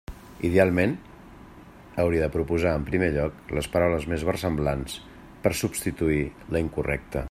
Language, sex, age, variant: Catalan, male, 40-49, Central